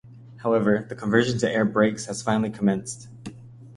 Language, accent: English, United States English